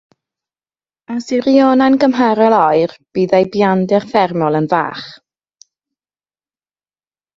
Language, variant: Welsh, Mid Wales